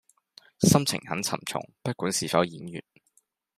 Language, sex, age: Cantonese, male, 19-29